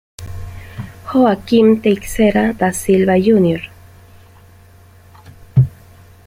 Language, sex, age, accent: Spanish, female, 30-39, América central